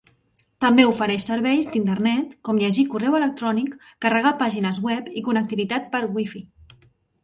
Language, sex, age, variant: Catalan, female, 30-39, Central